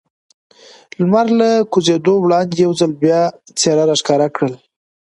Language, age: Pashto, 19-29